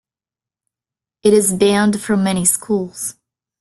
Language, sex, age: English, female, 19-29